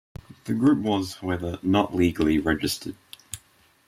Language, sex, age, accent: English, male, under 19, Australian English